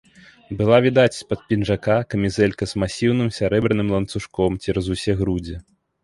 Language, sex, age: Belarusian, male, 19-29